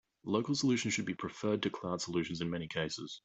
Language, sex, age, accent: English, male, 30-39, Australian English